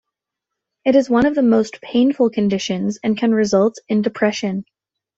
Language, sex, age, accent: English, female, 19-29, United States English